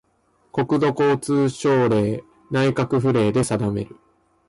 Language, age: Japanese, 19-29